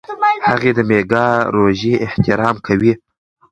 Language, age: Pashto, 19-29